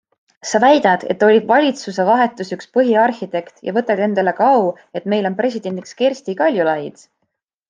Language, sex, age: Estonian, female, 19-29